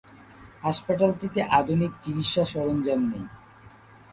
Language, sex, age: Bengali, male, 19-29